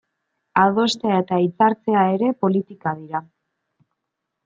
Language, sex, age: Basque, male, 19-29